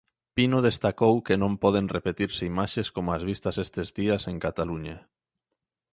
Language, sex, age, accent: Galician, male, 19-29, Normativo (estándar)